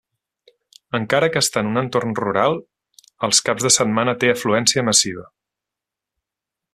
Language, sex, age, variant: Catalan, male, 30-39, Central